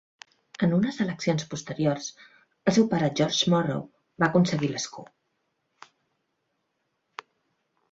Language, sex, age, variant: Catalan, female, 40-49, Central